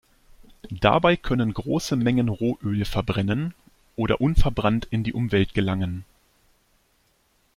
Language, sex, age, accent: German, male, 30-39, Deutschland Deutsch